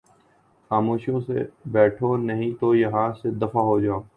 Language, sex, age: Urdu, male, 19-29